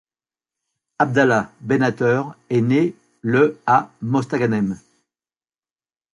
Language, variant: French, Français de métropole